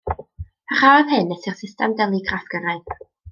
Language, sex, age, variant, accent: Welsh, female, 19-29, North-Eastern Welsh, Y Deyrnas Unedig Cymraeg